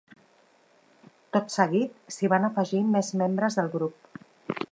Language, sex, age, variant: Catalan, female, 50-59, Central